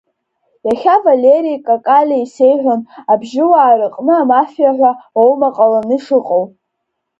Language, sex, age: Abkhazian, female, under 19